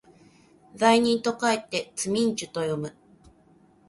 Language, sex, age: Japanese, female, 19-29